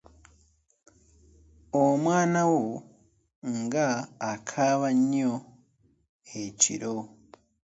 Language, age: Ganda, 19-29